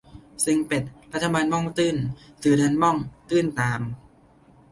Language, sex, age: Thai, male, 19-29